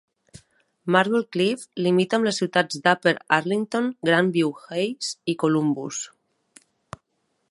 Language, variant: Catalan, Central